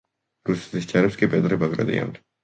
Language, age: Georgian, 19-29